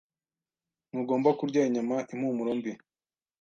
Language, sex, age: Kinyarwanda, male, 19-29